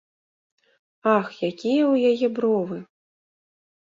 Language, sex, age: Belarusian, female, 40-49